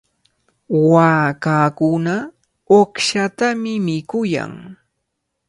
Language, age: Cajatambo North Lima Quechua, 19-29